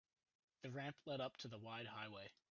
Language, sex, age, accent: English, male, under 19, United States English